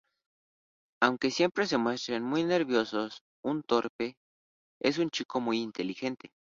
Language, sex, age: Spanish, male, 19-29